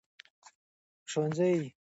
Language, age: Pashto, 19-29